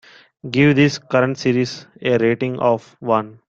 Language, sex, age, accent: English, male, 19-29, India and South Asia (India, Pakistan, Sri Lanka)